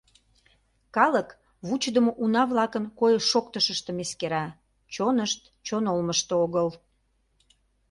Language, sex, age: Mari, female, 40-49